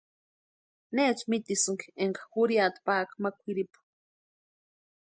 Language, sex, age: Western Highland Purepecha, female, 19-29